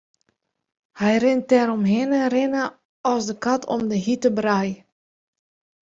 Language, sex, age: Western Frisian, female, 40-49